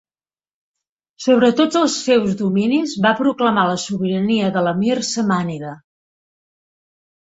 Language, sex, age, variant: Catalan, female, 40-49, Central